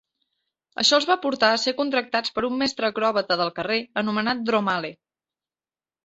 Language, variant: Catalan, Central